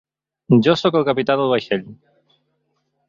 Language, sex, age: Catalan, female, 50-59